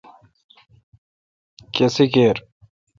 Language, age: Kalkoti, 19-29